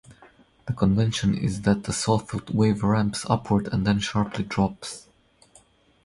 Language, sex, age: English, male, 30-39